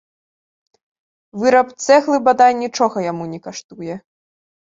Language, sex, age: Belarusian, female, under 19